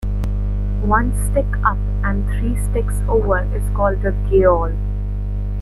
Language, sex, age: English, female, 19-29